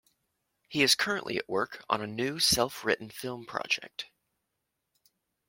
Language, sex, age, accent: English, male, 19-29, United States English